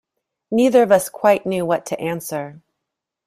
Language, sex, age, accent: English, female, 40-49, United States English